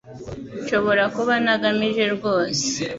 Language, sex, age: Kinyarwanda, female, 30-39